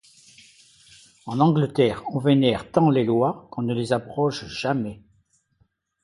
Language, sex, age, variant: French, male, 70-79, Français de métropole